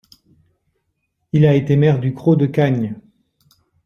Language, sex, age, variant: French, male, 40-49, Français de métropole